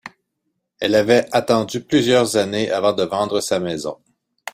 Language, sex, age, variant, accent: French, male, 40-49, Français d'Amérique du Nord, Français du Canada